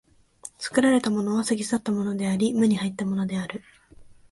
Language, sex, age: Japanese, female, 19-29